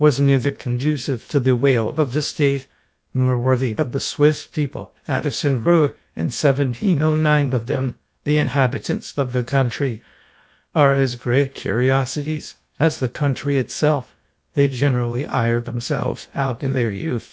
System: TTS, GlowTTS